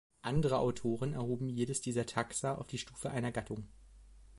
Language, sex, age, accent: German, male, 19-29, Deutschland Deutsch